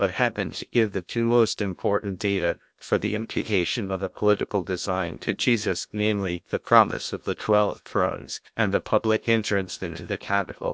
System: TTS, GlowTTS